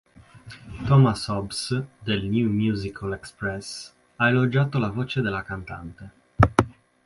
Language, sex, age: Italian, male, 19-29